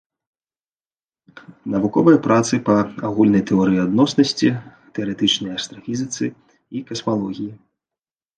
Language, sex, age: Belarusian, male, 30-39